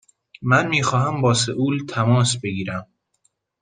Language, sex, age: Persian, male, 19-29